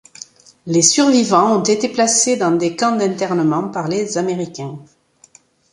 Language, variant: French, Français de métropole